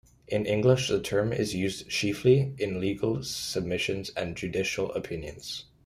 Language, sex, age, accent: English, male, 19-29, Canadian English